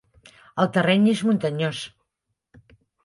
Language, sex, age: Catalan, female, 60-69